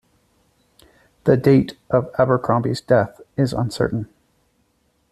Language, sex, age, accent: English, male, 40-49, Canadian English